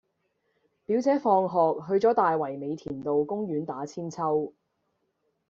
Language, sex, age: Cantonese, female, 19-29